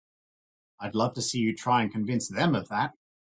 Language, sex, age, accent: English, male, 30-39, Australian English